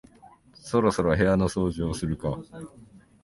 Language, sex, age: Japanese, male, 19-29